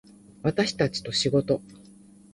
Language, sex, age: Japanese, female, 50-59